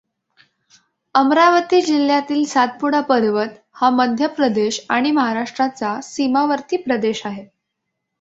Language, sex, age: Marathi, female, under 19